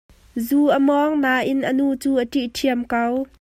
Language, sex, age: Hakha Chin, female, 19-29